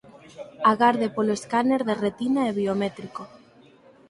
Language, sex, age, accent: Galician, female, 19-29, Normativo (estándar)